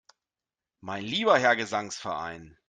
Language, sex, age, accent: German, male, 40-49, Deutschland Deutsch